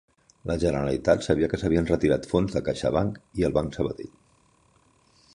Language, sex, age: Catalan, male, 50-59